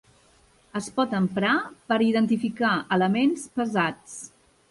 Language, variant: Catalan, Central